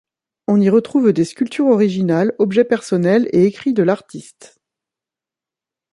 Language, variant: French, Français de métropole